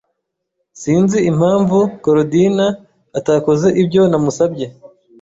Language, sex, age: Kinyarwanda, male, 30-39